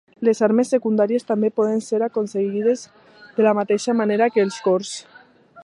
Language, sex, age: Catalan, female, under 19